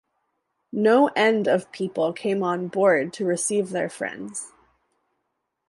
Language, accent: English, United States English